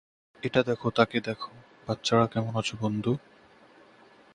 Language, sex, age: Bengali, male, 19-29